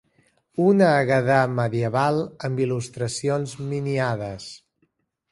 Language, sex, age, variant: Catalan, male, 40-49, Central